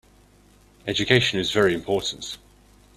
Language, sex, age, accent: English, male, 30-39, England English